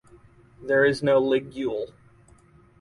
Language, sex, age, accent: English, male, 30-39, United States English